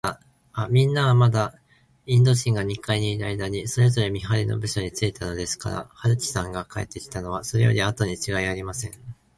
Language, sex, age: Japanese, male, 19-29